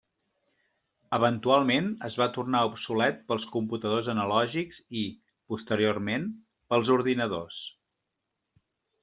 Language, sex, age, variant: Catalan, male, 40-49, Central